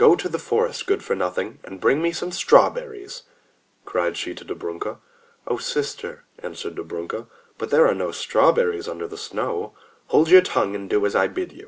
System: none